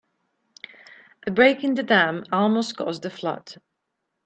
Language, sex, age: English, female, 40-49